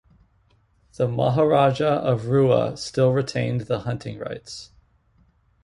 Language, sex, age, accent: English, male, 19-29, United States English